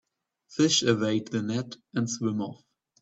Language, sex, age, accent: English, male, 19-29, England English